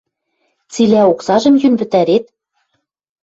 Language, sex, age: Western Mari, female, 50-59